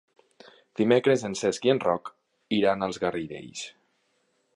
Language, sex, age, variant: Catalan, male, 19-29, Nord-Occidental